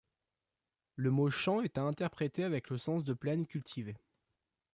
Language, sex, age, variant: French, male, under 19, Français de métropole